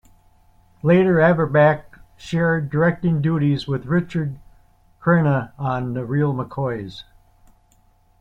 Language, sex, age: English, male, 70-79